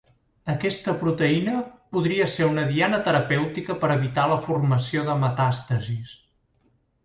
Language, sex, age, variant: Catalan, male, 40-49, Central